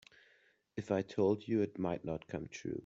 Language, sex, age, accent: English, male, 19-29, United States English